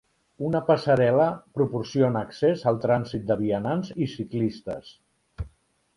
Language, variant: Catalan, Central